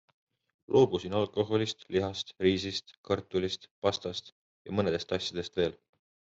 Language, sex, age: Estonian, male, 19-29